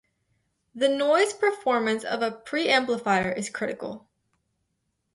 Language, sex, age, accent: English, female, under 19, United States English